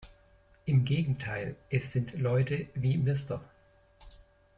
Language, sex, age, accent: German, male, 30-39, Deutschland Deutsch